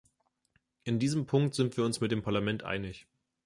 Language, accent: German, Deutschland Deutsch